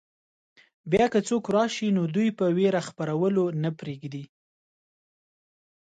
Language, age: Pashto, 30-39